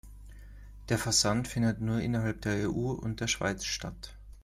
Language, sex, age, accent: German, male, 30-39, Österreichisches Deutsch